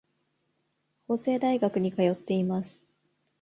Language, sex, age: Japanese, female, 30-39